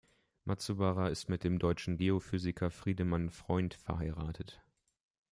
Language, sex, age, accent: German, male, 19-29, Deutschland Deutsch